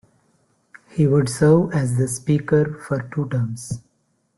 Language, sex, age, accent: English, male, 50-59, India and South Asia (India, Pakistan, Sri Lanka)